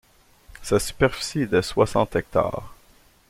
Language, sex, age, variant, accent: French, male, 30-39, Français d'Amérique du Nord, Français du Canada